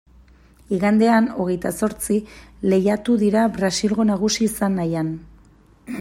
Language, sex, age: Basque, female, 30-39